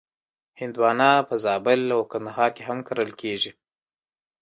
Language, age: Pashto, 19-29